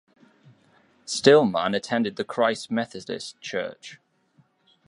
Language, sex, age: English, male, 19-29